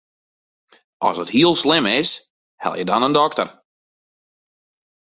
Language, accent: Western Frisian, Wâldfrysk